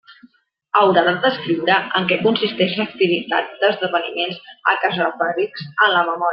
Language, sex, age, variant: Catalan, female, 40-49, Central